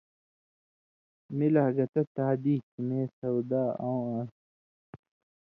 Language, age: Indus Kohistani, 19-29